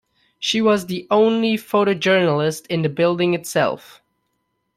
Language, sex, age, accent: English, male, 19-29, United States English